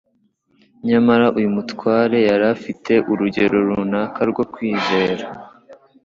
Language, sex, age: Kinyarwanda, male, under 19